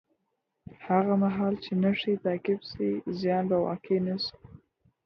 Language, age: Pashto, under 19